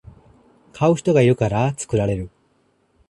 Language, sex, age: Japanese, male, 19-29